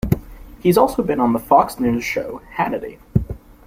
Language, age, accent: English, under 19, Canadian English